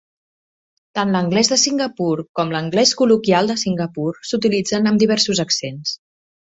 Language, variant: Catalan, Central